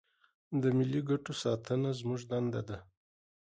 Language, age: Pashto, 40-49